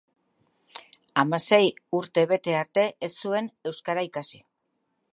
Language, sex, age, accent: Basque, female, 50-59, Mendebalekoa (Araba, Bizkaia, Gipuzkoako mendebaleko herri batzuk)